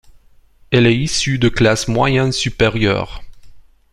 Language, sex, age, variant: French, male, 30-39, Français d'Europe